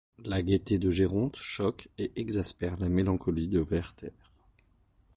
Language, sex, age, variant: French, male, 30-39, Français de métropole